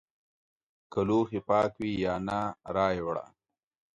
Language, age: Pashto, 30-39